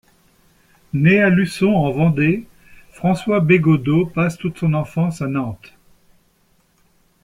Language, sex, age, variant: French, male, 60-69, Français de métropole